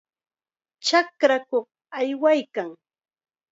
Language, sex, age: Chiquián Ancash Quechua, female, 30-39